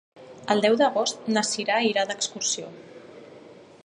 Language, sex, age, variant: Catalan, female, 30-39, Central